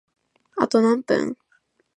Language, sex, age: Japanese, female, under 19